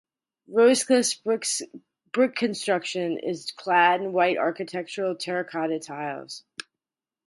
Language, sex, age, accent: English, female, 40-49, United States English